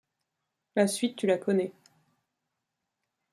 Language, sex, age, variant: French, female, 30-39, Français de métropole